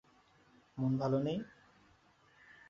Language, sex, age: Bengali, male, 19-29